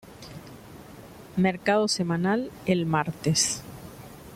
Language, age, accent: Spanish, 50-59, Rioplatense: Argentina, Uruguay, este de Bolivia, Paraguay